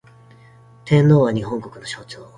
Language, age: Japanese, 19-29